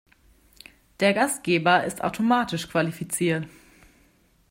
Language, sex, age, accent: German, female, 19-29, Deutschland Deutsch